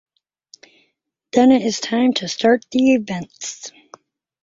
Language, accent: English, United States English